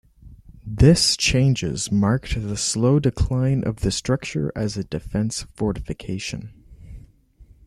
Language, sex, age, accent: English, male, under 19, Canadian English